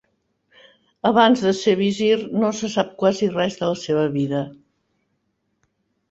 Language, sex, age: Catalan, female, 40-49